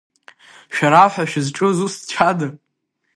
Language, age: Abkhazian, under 19